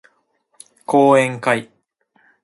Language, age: Japanese, 19-29